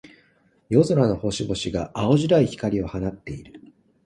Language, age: Japanese, 19-29